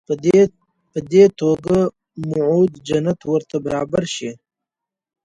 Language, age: Pashto, 19-29